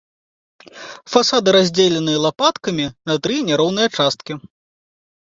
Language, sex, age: Belarusian, male, 30-39